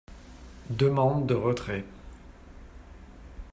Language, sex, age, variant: French, male, 40-49, Français de métropole